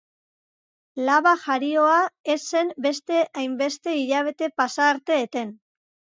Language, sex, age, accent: Basque, female, 40-49, Mendebalekoa (Araba, Bizkaia, Gipuzkoako mendebaleko herri batzuk)